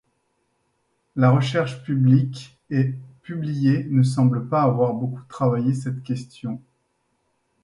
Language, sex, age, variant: French, male, 30-39, Français de métropole